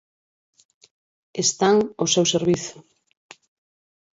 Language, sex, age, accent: Galician, female, 50-59, Normativo (estándar)